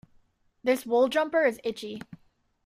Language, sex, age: English, female, 19-29